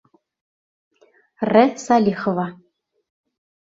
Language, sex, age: Bashkir, female, 30-39